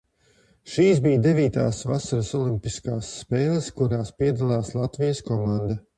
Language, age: Latvian, 50-59